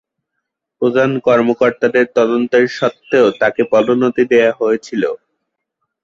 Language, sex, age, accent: Bengali, male, 19-29, Native